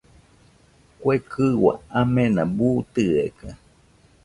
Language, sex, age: Nüpode Huitoto, female, 40-49